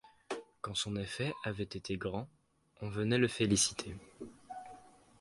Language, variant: French, Français de métropole